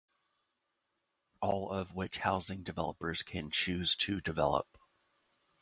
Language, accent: English, United States English